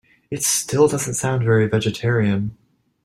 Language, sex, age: English, male, 19-29